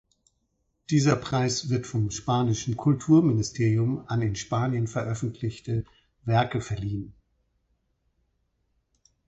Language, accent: German, Deutschland Deutsch